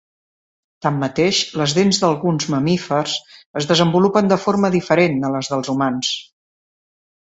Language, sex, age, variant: Catalan, female, 50-59, Central